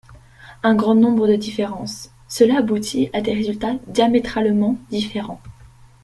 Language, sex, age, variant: French, female, under 19, Français de métropole